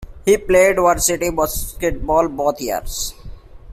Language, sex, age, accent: English, male, 19-29, India and South Asia (India, Pakistan, Sri Lanka)